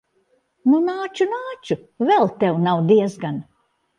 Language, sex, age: Latvian, female, 60-69